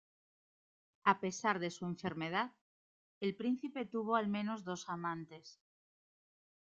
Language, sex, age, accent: Spanish, female, 30-39, España: Norte peninsular (Asturias, Castilla y León, Cantabria, País Vasco, Navarra, Aragón, La Rioja, Guadalajara, Cuenca)